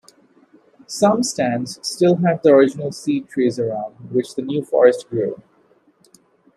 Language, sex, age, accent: English, male, 30-39, India and South Asia (India, Pakistan, Sri Lanka)